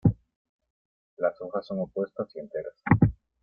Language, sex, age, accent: Spanish, male, 50-59, América central